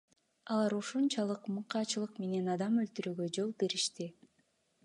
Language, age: Kyrgyz, 19-29